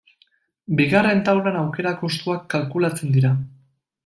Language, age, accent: Basque, 19-29, Mendebalekoa (Araba, Bizkaia, Gipuzkoako mendebaleko herri batzuk)